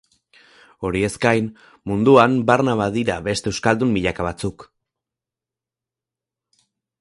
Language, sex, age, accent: Basque, male, 19-29, Mendebalekoa (Araba, Bizkaia, Gipuzkoako mendebaleko herri batzuk)